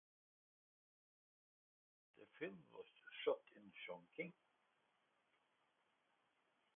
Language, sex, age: English, male, 50-59